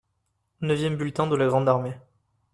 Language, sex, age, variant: French, male, 19-29, Français d'Europe